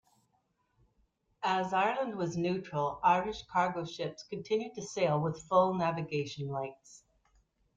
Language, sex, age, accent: English, female, 50-59, Canadian English